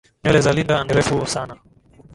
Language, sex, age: Swahili, male, 19-29